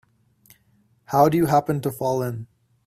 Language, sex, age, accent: English, male, 19-29, Canadian English